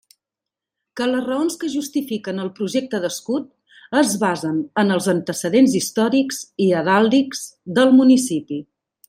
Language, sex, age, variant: Catalan, female, 50-59, Central